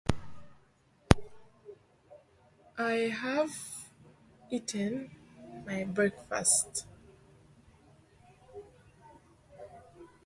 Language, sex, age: English, female, 19-29